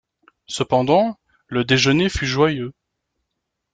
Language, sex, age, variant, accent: French, male, 30-39, Français d'Europe, Français de Belgique